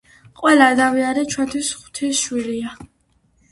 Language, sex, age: Georgian, female, 50-59